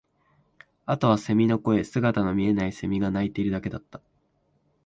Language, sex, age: Japanese, male, 19-29